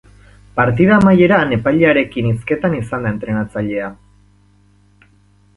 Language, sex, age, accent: Basque, male, 19-29, Erdialdekoa edo Nafarra (Gipuzkoa, Nafarroa)